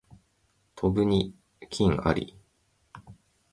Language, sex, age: Japanese, male, 30-39